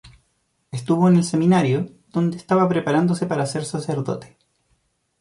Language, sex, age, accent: Spanish, male, 30-39, Chileno: Chile, Cuyo